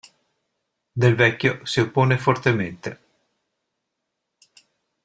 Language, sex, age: Italian, male, 60-69